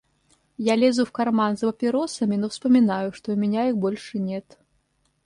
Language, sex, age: Russian, female, 30-39